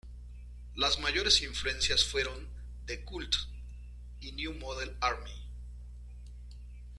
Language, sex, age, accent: Spanish, male, 50-59, México